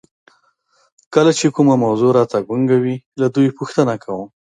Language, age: Pashto, 30-39